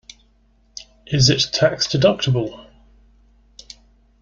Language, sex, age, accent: English, male, 30-39, England English